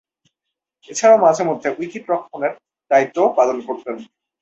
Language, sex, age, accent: Bengali, male, 19-29, Bangladeshi